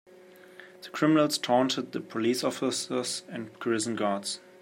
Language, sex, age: English, male, 19-29